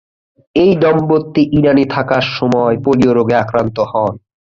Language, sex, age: Bengali, male, 19-29